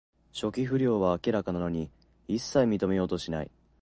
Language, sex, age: Japanese, male, under 19